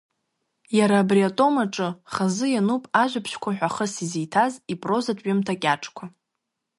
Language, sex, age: Abkhazian, female, under 19